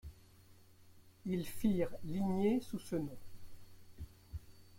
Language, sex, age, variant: French, female, 50-59, Français de métropole